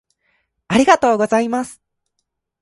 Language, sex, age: Japanese, male, under 19